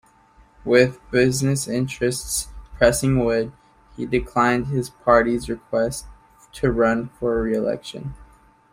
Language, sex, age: English, male, 19-29